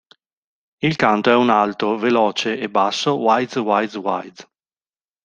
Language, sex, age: Italian, male, 40-49